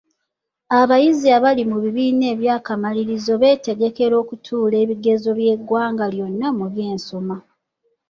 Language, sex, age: Ganda, female, 30-39